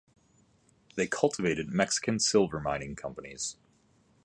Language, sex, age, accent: English, male, 19-29, United States English